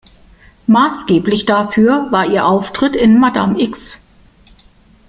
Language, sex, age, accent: German, female, 50-59, Deutschland Deutsch